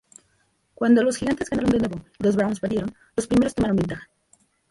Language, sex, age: Spanish, female, 30-39